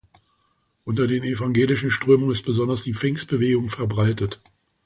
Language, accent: German, Deutschland Deutsch